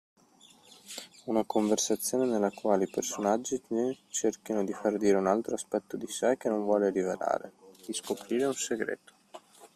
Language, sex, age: Italian, male, 19-29